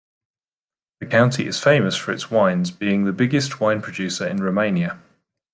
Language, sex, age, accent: English, male, 40-49, England English